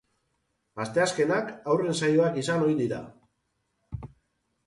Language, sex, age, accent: Basque, male, 40-49, Mendebalekoa (Araba, Bizkaia, Gipuzkoako mendebaleko herri batzuk)